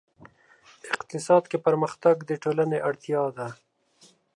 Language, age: Pashto, 30-39